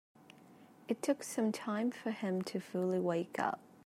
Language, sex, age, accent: English, female, 19-29, Australian English